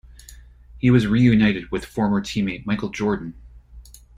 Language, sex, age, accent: English, male, 40-49, United States English